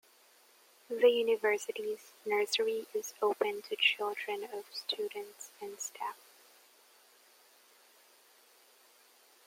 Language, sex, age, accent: English, female, 19-29, Filipino